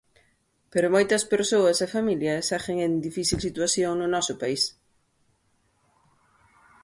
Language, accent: Galician, Atlántico (seseo e gheada)